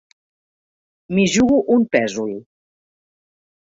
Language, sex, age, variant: Catalan, female, 40-49, Central